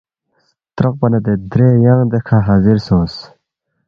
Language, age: Balti, 19-29